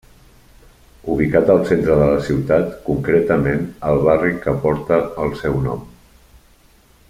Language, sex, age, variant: Catalan, male, 40-49, Central